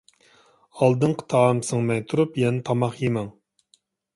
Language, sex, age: Uyghur, male, 40-49